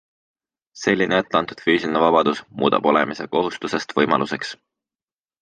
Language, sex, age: Estonian, male, 19-29